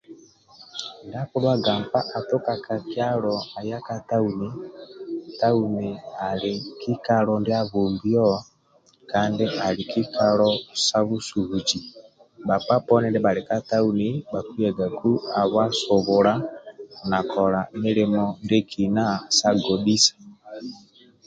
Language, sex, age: Amba (Uganda), male, 50-59